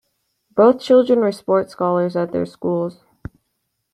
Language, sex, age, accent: English, female, under 19, United States English